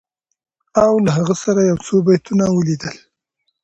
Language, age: Pashto, 19-29